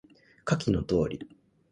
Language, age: Japanese, 19-29